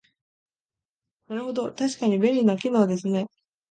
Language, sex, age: Japanese, female, 19-29